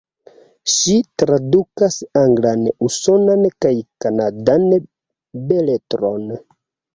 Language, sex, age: Esperanto, male, 30-39